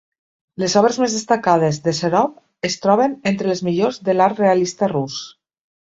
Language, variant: Catalan, Nord-Occidental